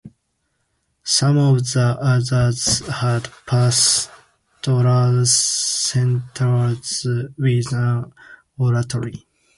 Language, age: English, 19-29